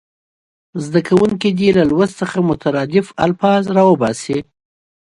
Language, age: Pashto, 40-49